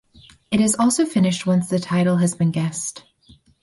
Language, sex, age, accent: English, female, 19-29, United States English